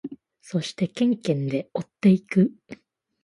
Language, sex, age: Japanese, female, 19-29